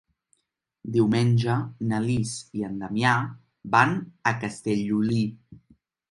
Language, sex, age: Catalan, male, 19-29